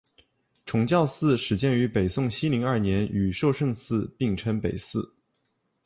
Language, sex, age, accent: Chinese, male, 19-29, 出生地：浙江省